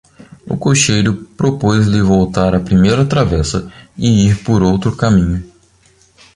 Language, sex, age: Portuguese, male, 19-29